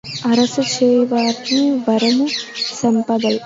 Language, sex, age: Telugu, female, 19-29